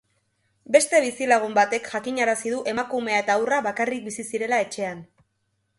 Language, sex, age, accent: Basque, female, 19-29, Erdialdekoa edo Nafarra (Gipuzkoa, Nafarroa)